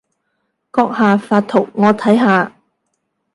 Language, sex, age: Cantonese, female, 30-39